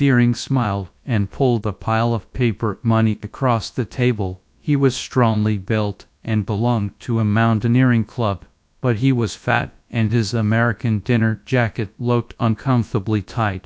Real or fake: fake